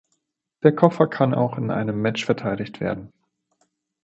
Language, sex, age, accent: German, male, 30-39, Deutschland Deutsch